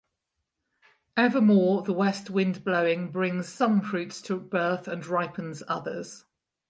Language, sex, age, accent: English, female, 50-59, Welsh English